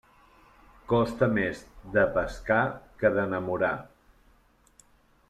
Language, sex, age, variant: Catalan, male, 40-49, Central